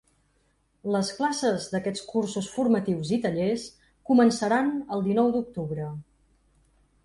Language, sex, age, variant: Catalan, female, 40-49, Central